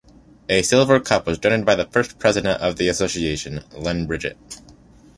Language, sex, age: English, male, 19-29